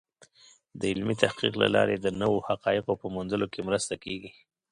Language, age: Pashto, 30-39